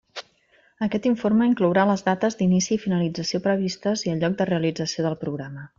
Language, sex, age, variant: Catalan, female, 40-49, Central